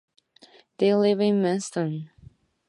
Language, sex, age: English, female, 19-29